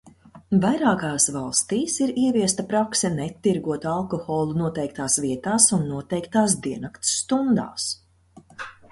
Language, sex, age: Latvian, female, 40-49